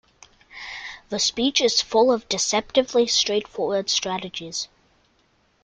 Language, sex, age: English, male, under 19